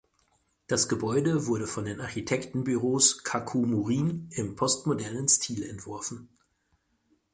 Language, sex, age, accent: German, male, 40-49, Deutschland Deutsch